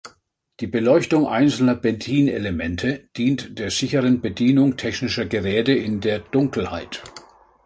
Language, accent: German, Deutschland Deutsch